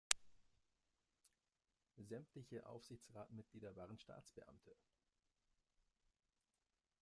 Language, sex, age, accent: German, male, 30-39, Deutschland Deutsch